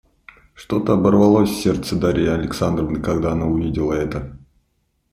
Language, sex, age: Russian, male, 30-39